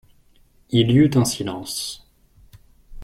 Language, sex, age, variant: French, male, 30-39, Français de métropole